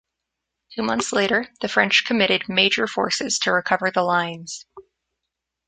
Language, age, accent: English, 19-29, United States English